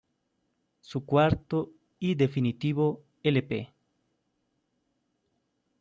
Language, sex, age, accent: Spanish, male, 19-29, Andino-Pacífico: Colombia, Perú, Ecuador, oeste de Bolivia y Venezuela andina